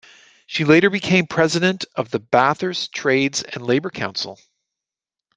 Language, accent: English, Canadian English